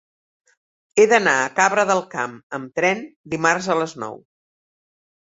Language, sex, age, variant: Catalan, female, 60-69, Central